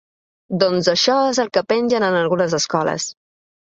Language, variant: Catalan, Balear